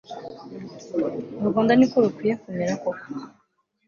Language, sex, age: Kinyarwanda, female, 19-29